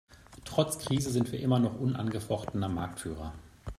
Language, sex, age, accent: German, male, 40-49, Deutschland Deutsch